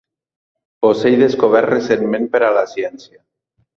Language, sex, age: Catalan, male, under 19